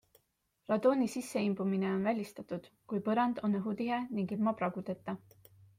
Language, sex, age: Estonian, female, 19-29